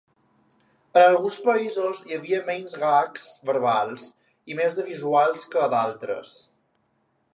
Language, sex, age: Catalan, male, 19-29